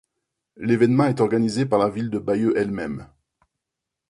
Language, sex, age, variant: French, male, 40-49, Français de métropole